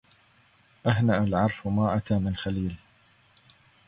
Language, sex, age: Arabic, male, 40-49